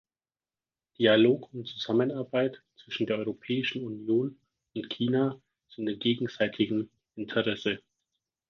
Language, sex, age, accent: German, male, 19-29, Deutschland Deutsch